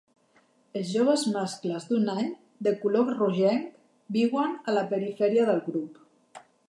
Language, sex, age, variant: Catalan, female, 50-59, Central